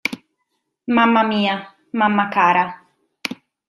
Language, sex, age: Italian, female, 30-39